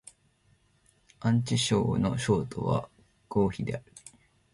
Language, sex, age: Japanese, male, 19-29